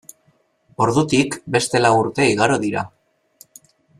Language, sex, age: Basque, male, 19-29